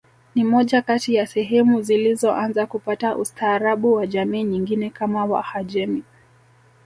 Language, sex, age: Swahili, male, 30-39